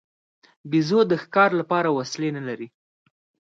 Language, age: Pashto, under 19